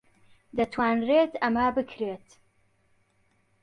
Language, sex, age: Central Kurdish, male, 40-49